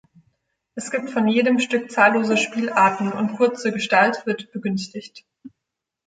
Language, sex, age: German, female, 19-29